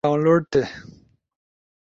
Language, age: Ushojo, 19-29